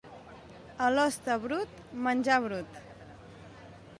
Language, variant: Catalan, Nord-Occidental